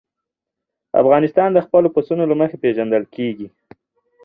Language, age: Pashto, 19-29